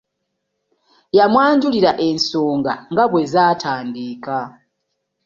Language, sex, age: Ganda, female, 30-39